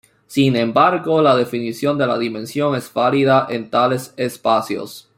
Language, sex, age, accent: Spanish, male, 19-29, Caribe: Cuba, Venezuela, Puerto Rico, República Dominicana, Panamá, Colombia caribeña, México caribeño, Costa del golfo de México